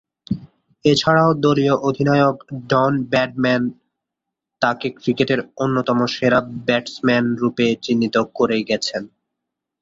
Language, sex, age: Bengali, male, 19-29